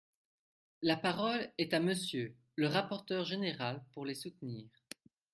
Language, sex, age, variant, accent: French, male, 19-29, Français d'Europe, Français de Belgique